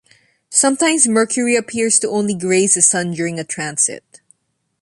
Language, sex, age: English, female, 19-29